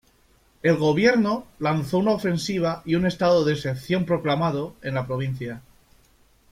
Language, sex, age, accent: Spanish, male, 19-29, España: Centro-Sur peninsular (Madrid, Toledo, Castilla-La Mancha)